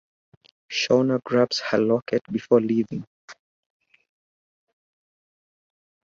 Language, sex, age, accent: English, male, 19-29, United States English